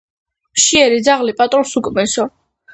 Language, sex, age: Georgian, female, under 19